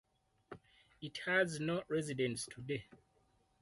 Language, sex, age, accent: English, male, 30-39, Southern African (South Africa, Zimbabwe, Namibia)